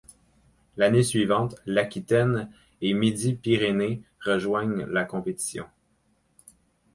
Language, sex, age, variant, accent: French, male, 30-39, Français d'Amérique du Nord, Français du Canada